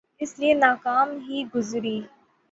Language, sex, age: Urdu, female, 19-29